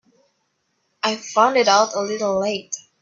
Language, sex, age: English, female, under 19